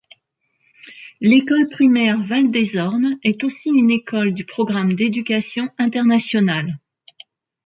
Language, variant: French, Français de métropole